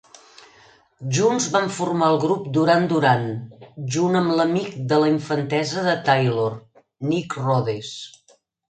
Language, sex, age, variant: Catalan, female, 60-69, Central